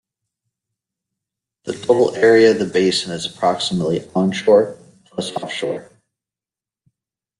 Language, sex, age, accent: English, male, 30-39, United States English